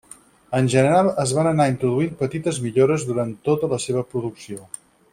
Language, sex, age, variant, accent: Catalan, male, 50-59, Central, central